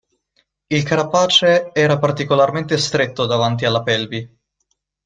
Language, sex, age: Italian, male, 19-29